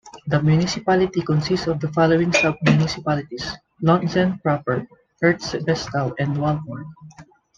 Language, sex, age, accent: English, male, 19-29, Filipino